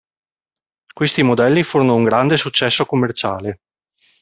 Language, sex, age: Italian, male, 40-49